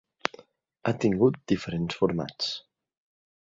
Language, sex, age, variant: Catalan, male, 30-39, Central